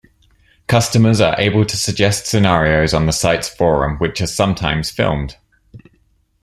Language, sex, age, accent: English, male, 30-39, England English